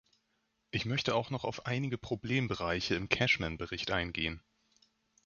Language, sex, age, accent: German, male, 19-29, Deutschland Deutsch